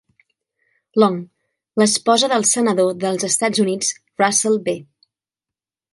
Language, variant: Catalan, Central